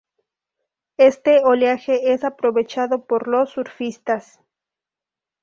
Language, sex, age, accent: Spanish, female, 19-29, México